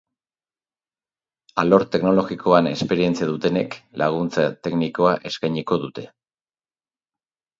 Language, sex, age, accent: Basque, male, 40-49, Erdialdekoa edo Nafarra (Gipuzkoa, Nafarroa)